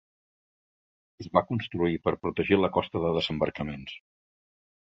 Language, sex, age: Catalan, male, 50-59